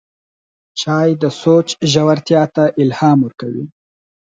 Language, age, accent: Pashto, 19-29, کندهارۍ لهجه